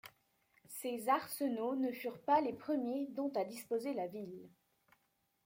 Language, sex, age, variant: French, female, under 19, Français de métropole